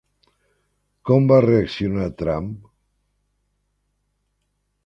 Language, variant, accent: Catalan, Central, balear